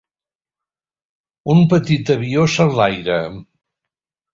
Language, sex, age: Catalan, male, 70-79